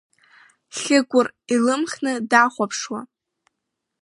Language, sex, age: Abkhazian, female, under 19